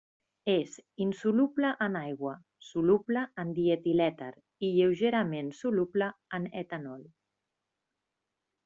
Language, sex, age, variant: Catalan, female, 40-49, Central